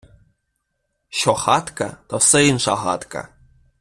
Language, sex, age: Ukrainian, male, under 19